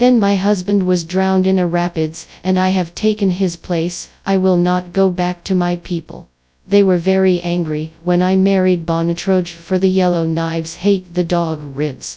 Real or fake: fake